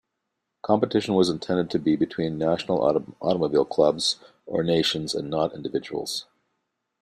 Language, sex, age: English, male, 50-59